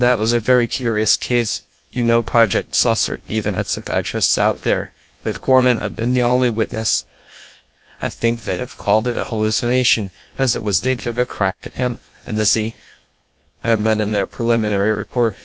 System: TTS, GlowTTS